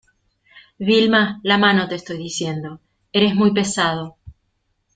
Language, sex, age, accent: Spanish, female, 40-49, Rioplatense: Argentina, Uruguay, este de Bolivia, Paraguay